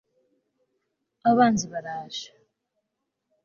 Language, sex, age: Kinyarwanda, female, 19-29